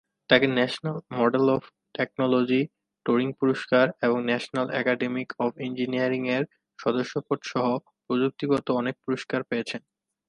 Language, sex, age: Bengali, male, 19-29